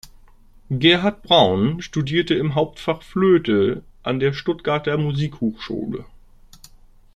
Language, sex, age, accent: German, male, 30-39, Deutschland Deutsch